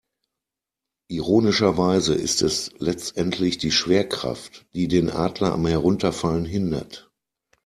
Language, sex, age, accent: German, male, 40-49, Deutschland Deutsch